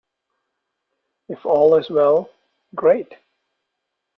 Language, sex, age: English, male, 40-49